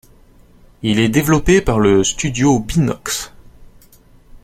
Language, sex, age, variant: French, male, 19-29, Français de métropole